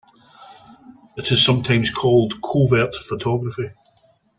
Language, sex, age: English, male, 50-59